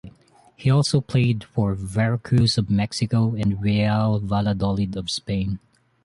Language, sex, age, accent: English, male, 19-29, Filipino